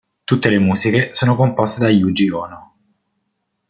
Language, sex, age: Italian, male, 19-29